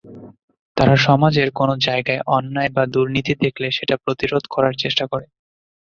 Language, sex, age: Bengali, male, 19-29